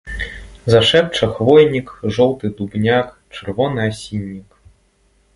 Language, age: Belarusian, 19-29